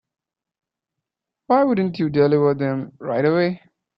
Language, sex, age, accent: English, male, 19-29, India and South Asia (India, Pakistan, Sri Lanka)